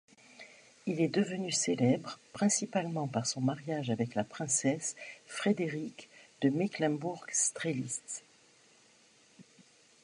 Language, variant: French, Français de métropole